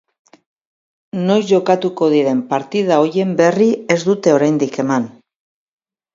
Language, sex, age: Basque, female, 60-69